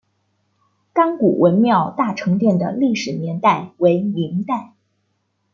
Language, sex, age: Chinese, female, 19-29